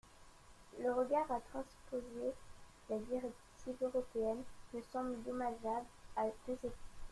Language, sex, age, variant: French, male, 40-49, Français de métropole